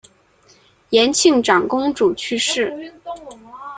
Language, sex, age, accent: Chinese, female, 19-29, 出生地：河南省